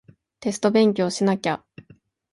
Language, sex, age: Japanese, female, 19-29